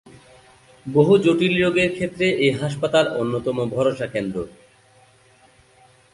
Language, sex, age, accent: Bengali, male, 19-29, Native